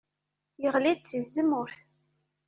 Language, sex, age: Kabyle, female, 30-39